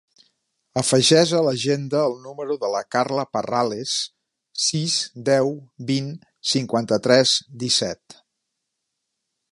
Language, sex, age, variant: Catalan, male, 50-59, Central